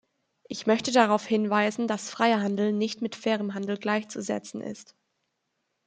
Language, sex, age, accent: German, female, 19-29, Deutschland Deutsch